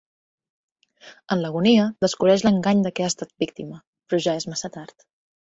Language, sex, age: Catalan, female, 19-29